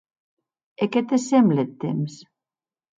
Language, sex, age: Occitan, female, 50-59